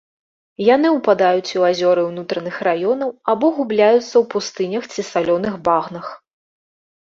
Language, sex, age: Belarusian, female, 40-49